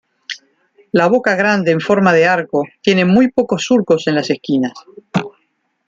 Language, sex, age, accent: Spanish, female, 50-59, Rioplatense: Argentina, Uruguay, este de Bolivia, Paraguay